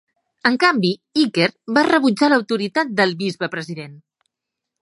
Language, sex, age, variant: Catalan, female, 40-49, Central